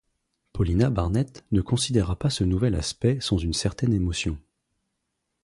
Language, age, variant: French, 30-39, Français de métropole